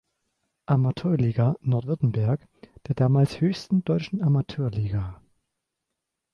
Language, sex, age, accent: German, male, 19-29, Deutschland Deutsch